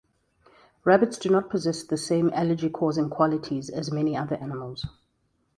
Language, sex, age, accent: English, female, 30-39, Southern African (South Africa, Zimbabwe, Namibia)